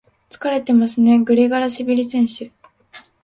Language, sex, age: Japanese, female, 19-29